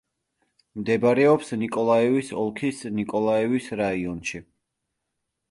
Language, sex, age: Georgian, male, 19-29